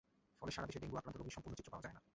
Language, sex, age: Bengali, male, 19-29